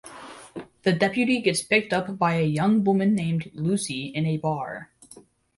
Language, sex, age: English, male, under 19